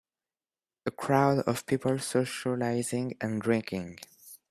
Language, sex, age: English, male, under 19